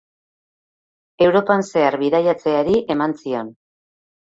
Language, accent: Basque, Mendebalekoa (Araba, Bizkaia, Gipuzkoako mendebaleko herri batzuk)